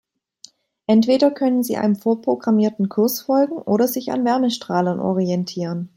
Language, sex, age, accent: German, female, 30-39, Deutschland Deutsch